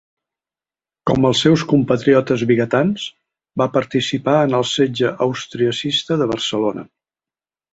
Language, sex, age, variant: Catalan, male, 60-69, Central